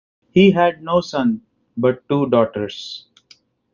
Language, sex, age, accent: English, male, 30-39, India and South Asia (India, Pakistan, Sri Lanka)